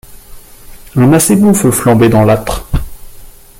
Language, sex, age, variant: French, male, 30-39, Français de métropole